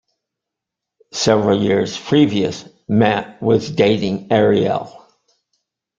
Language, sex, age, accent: English, male, 60-69, United States English